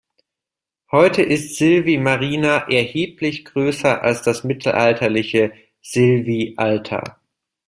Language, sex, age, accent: German, male, 19-29, Deutschland Deutsch